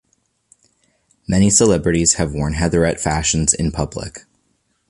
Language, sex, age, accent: English, male, 19-29, Canadian English